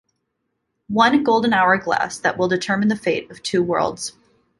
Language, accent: English, United States English